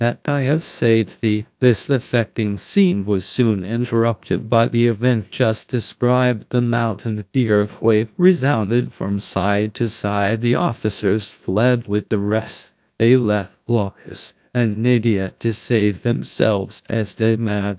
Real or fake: fake